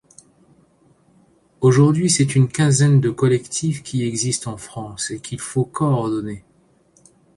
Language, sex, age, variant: French, male, 30-39, Français de métropole